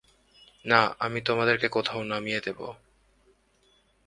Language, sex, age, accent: Bengali, male, 19-29, শুদ্ধ